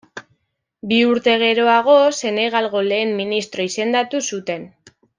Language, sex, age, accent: Basque, female, 19-29, Mendebalekoa (Araba, Bizkaia, Gipuzkoako mendebaleko herri batzuk)